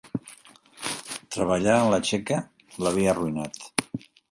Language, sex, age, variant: Catalan, male, 70-79, Central